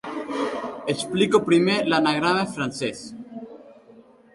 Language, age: Catalan, 19-29